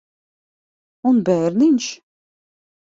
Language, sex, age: Latvian, female, 40-49